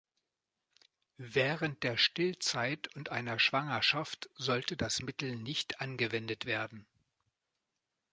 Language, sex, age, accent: German, male, 50-59, Deutschland Deutsch